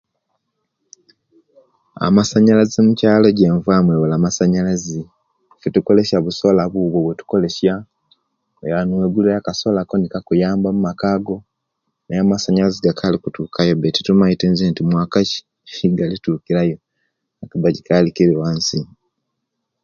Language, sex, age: Kenyi, male, 40-49